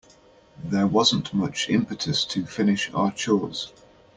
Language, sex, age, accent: English, male, 30-39, England English